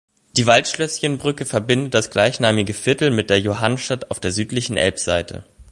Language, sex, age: German, male, 19-29